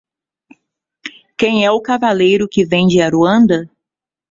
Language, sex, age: Portuguese, female, 40-49